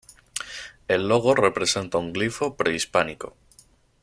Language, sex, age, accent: Spanish, male, 19-29, España: Centro-Sur peninsular (Madrid, Toledo, Castilla-La Mancha)